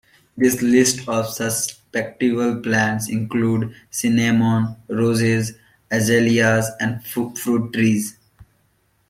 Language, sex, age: English, male, 19-29